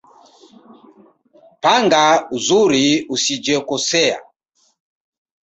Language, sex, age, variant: Swahili, male, 40-49, Kiswahili cha Bara ya Tanzania